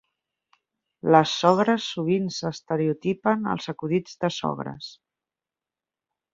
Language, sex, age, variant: Catalan, female, 40-49, Central